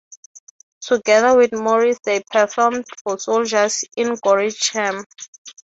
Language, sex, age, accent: English, female, 19-29, Southern African (South Africa, Zimbabwe, Namibia)